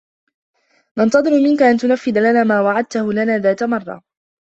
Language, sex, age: Arabic, female, 19-29